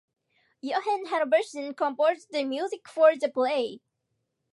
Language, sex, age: English, female, 19-29